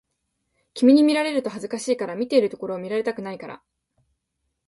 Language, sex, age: Japanese, female, 19-29